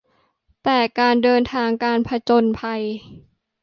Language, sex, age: Thai, female, 19-29